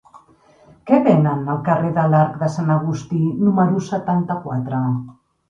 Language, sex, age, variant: Catalan, female, 50-59, Central